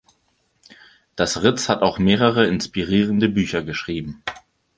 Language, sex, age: German, male, 19-29